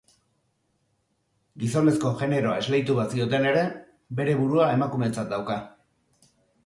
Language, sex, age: Basque, male, 40-49